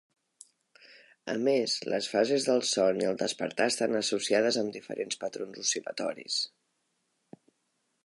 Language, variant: Catalan, Central